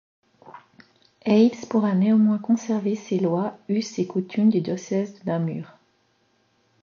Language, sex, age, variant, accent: French, female, 40-49, Français d'Europe, Français de Suisse